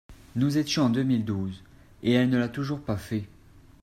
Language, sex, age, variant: French, male, 19-29, Français de métropole